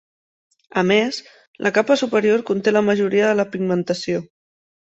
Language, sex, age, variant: Catalan, female, 30-39, Central